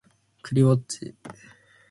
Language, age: Japanese, 19-29